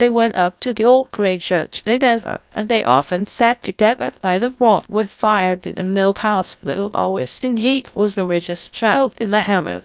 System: TTS, GlowTTS